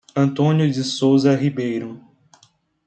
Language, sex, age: Portuguese, male, 30-39